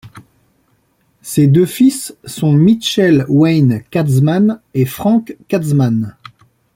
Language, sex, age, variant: French, male, 40-49, Français de métropole